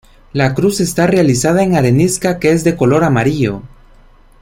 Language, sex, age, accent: Spanish, male, 19-29, América central